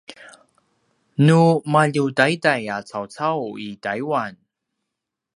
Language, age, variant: Paiwan, 30-39, pinayuanan a kinaikacedasan (東排灣語)